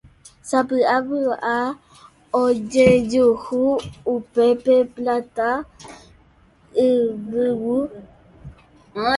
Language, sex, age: Guarani, female, under 19